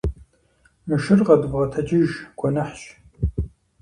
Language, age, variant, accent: Kabardian, 19-29, Адыгэбзэ (Къэбэрдей, Кирил, псоми зэдай), Джылэхъстэней (Gilahsteney)